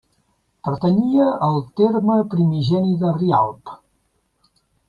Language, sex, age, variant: Catalan, male, 70-79, Central